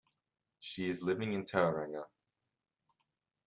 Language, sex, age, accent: English, male, under 19, Australian English